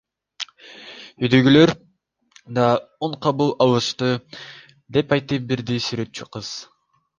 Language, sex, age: Kyrgyz, male, under 19